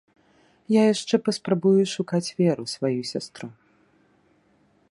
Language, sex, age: Belarusian, female, 30-39